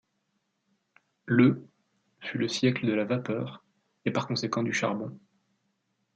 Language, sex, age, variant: French, male, 30-39, Français de métropole